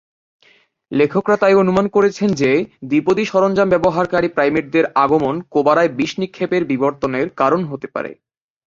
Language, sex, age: Bengali, male, 19-29